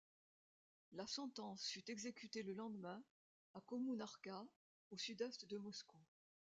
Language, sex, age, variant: French, female, 70-79, Français de métropole